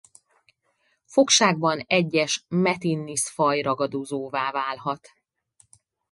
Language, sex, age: Hungarian, female, 40-49